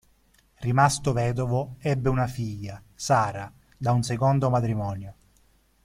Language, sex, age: Italian, male, 30-39